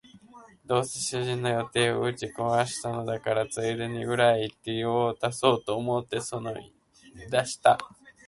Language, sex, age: Japanese, male, 19-29